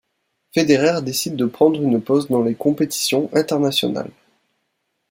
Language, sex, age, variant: French, male, 19-29, Français de métropole